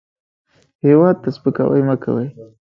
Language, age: Pashto, 19-29